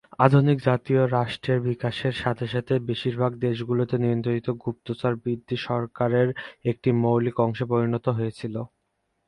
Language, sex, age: Bengali, male, 19-29